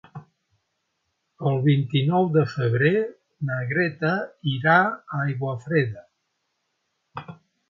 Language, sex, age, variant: Catalan, male, 60-69, Central